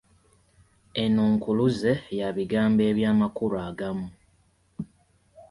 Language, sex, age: Ganda, male, 19-29